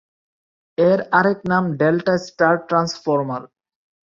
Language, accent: Bengali, Bangladeshi; শুদ্ধ বাংলা